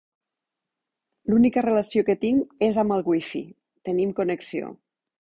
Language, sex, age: Catalan, female, 50-59